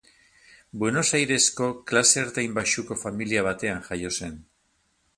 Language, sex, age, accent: Basque, male, 60-69, Erdialdekoa edo Nafarra (Gipuzkoa, Nafarroa)